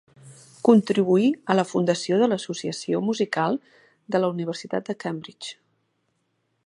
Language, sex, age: Catalan, female, 40-49